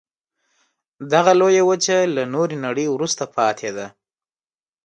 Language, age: Pashto, 19-29